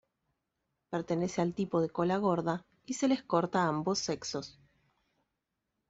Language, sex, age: Spanish, female, 30-39